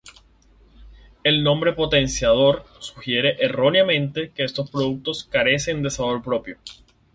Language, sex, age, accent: Spanish, male, 19-29, Caribe: Cuba, Venezuela, Puerto Rico, República Dominicana, Panamá, Colombia caribeña, México caribeño, Costa del golfo de México